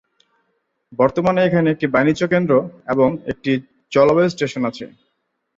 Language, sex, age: Bengali, male, 19-29